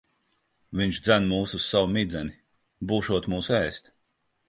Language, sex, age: Latvian, male, 30-39